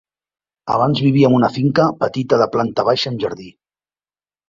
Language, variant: Catalan, Central